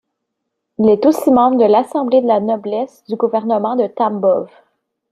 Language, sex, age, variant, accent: French, female, 19-29, Français d'Amérique du Nord, Français du Canada